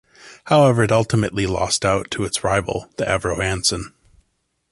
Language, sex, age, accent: English, male, 40-49, United States English